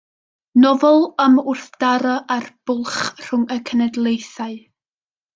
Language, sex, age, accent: Welsh, female, under 19, Y Deyrnas Unedig Cymraeg